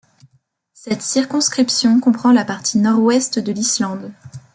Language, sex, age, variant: French, female, 19-29, Français de métropole